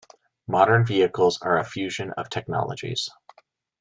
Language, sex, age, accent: English, male, 19-29, United States English